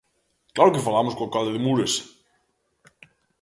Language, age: Galician, 19-29